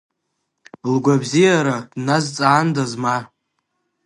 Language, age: Abkhazian, under 19